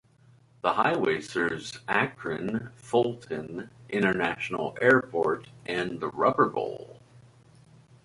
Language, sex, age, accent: English, male, 30-39, United States English